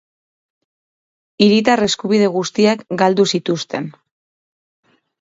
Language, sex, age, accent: Basque, female, 30-39, Mendebalekoa (Araba, Bizkaia, Gipuzkoako mendebaleko herri batzuk)